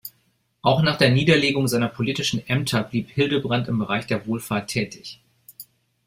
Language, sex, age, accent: German, male, 40-49, Deutschland Deutsch